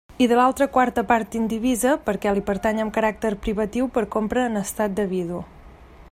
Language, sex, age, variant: Catalan, female, 30-39, Central